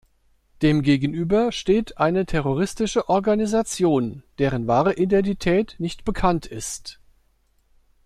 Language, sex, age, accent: German, male, 50-59, Deutschland Deutsch